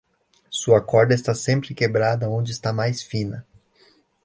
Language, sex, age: Portuguese, male, 19-29